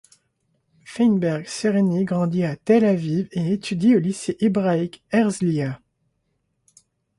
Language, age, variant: French, 19-29, Français de métropole